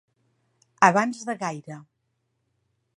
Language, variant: Catalan, Central